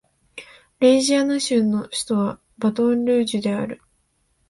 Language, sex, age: Japanese, female, 19-29